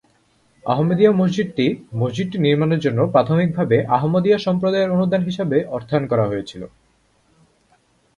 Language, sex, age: Bengali, male, 19-29